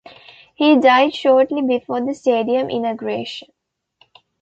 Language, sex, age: English, female, 19-29